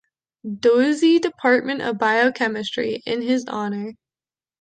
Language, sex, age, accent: English, female, 19-29, United States English